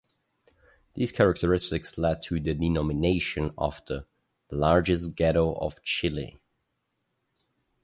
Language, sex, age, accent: English, male, 19-29, United States English